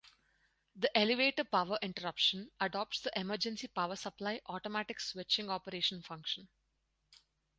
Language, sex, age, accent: English, female, 19-29, India and South Asia (India, Pakistan, Sri Lanka)